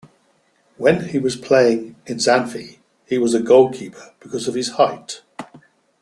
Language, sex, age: English, male, 60-69